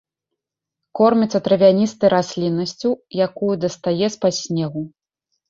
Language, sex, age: Belarusian, female, 30-39